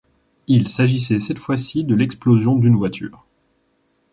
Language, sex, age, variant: French, male, 19-29, Français de métropole